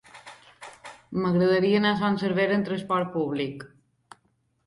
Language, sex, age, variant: Catalan, female, 19-29, Balear